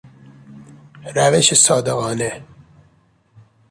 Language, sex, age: Persian, male, 30-39